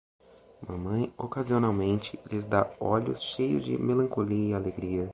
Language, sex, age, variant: Portuguese, male, 19-29, Portuguese (Brasil)